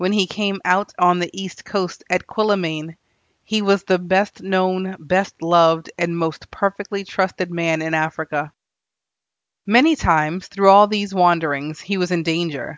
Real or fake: real